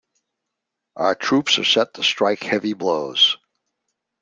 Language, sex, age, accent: English, male, 70-79, United States English